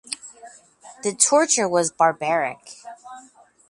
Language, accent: English, United States English